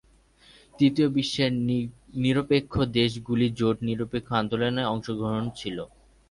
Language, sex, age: Bengali, male, 19-29